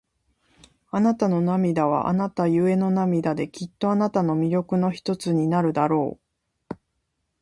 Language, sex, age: Japanese, female, 40-49